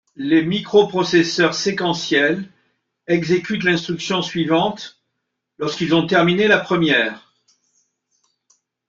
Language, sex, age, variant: French, male, 60-69, Français de métropole